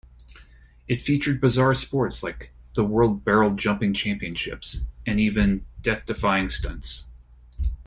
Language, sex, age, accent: English, male, 40-49, United States English